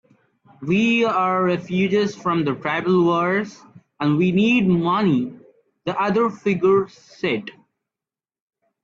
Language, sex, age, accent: English, male, 19-29, India and South Asia (India, Pakistan, Sri Lanka)